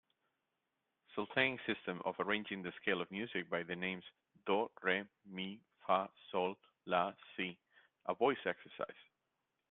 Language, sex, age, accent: English, male, 30-39, United States English